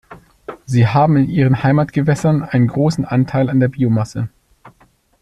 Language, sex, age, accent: German, male, 30-39, Deutschland Deutsch